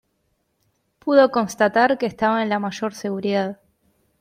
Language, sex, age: Spanish, female, 19-29